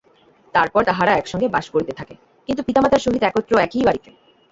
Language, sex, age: Bengali, female, 19-29